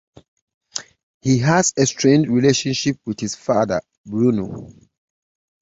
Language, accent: English, United States English